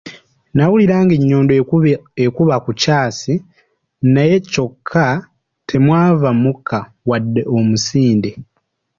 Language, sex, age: Ganda, male, under 19